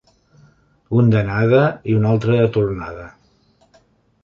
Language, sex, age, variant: Catalan, male, 60-69, Central